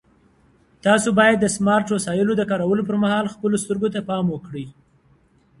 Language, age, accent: Pashto, 19-29, معیاري پښتو